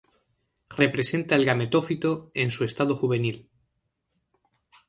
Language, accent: Spanish, España: Norte peninsular (Asturias, Castilla y León, Cantabria, País Vasco, Navarra, Aragón, La Rioja, Guadalajara, Cuenca)